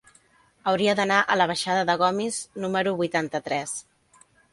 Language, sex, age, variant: Catalan, female, 40-49, Central